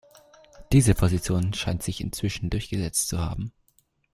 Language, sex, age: German, male, under 19